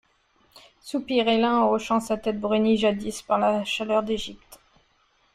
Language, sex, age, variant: French, female, 30-39, Français de métropole